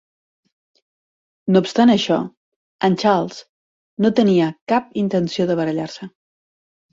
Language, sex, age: Catalan, female, 50-59